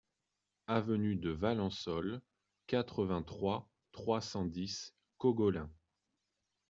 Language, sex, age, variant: French, male, 30-39, Français de métropole